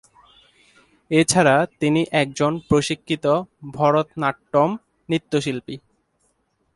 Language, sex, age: Bengali, male, 19-29